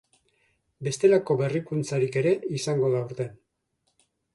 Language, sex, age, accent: Basque, male, 50-59, Mendebalekoa (Araba, Bizkaia, Gipuzkoako mendebaleko herri batzuk)